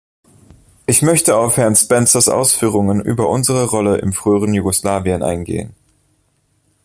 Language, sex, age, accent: German, male, 19-29, Deutschland Deutsch